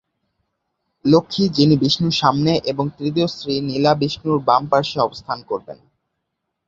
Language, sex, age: Bengali, male, under 19